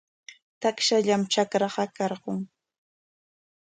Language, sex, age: Corongo Ancash Quechua, female, 30-39